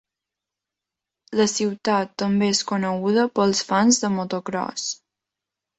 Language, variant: Catalan, Balear